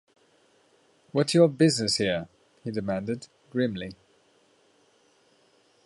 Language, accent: English, England English